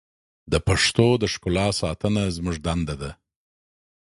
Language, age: Pashto, 50-59